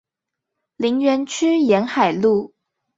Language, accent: Chinese, 出生地：桃園市